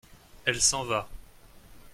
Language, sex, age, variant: French, male, 19-29, Français de métropole